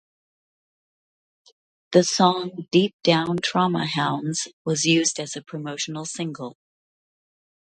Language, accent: English, United States English